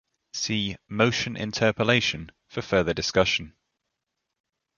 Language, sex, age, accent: English, male, 19-29, England English